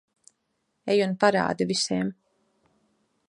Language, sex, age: Latvian, female, 19-29